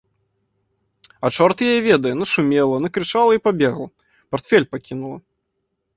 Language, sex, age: Belarusian, male, 19-29